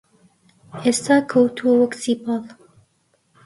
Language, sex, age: Central Kurdish, female, 19-29